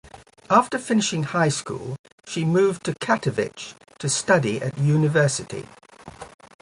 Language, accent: English, England English